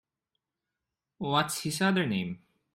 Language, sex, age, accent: English, male, 19-29, Filipino